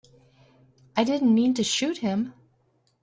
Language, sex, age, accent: English, female, 50-59, United States English